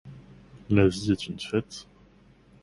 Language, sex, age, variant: French, male, 30-39, Français de métropole